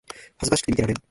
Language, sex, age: Japanese, male, 19-29